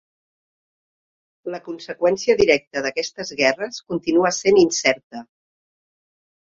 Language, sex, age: Catalan, female, 60-69